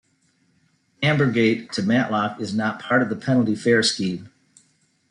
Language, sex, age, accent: English, male, 50-59, United States English